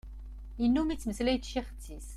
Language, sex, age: Kabyle, female, 40-49